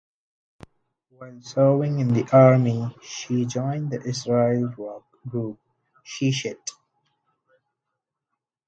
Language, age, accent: English, 19-29, India and South Asia (India, Pakistan, Sri Lanka)